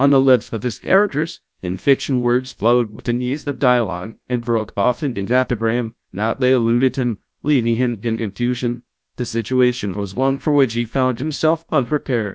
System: TTS, GlowTTS